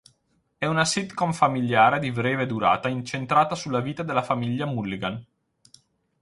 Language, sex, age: Italian, male, 30-39